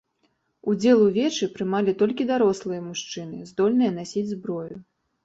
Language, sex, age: Belarusian, female, 19-29